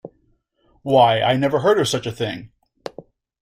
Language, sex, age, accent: English, male, 40-49, United States English